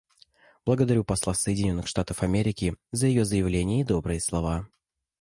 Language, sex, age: Russian, male, 19-29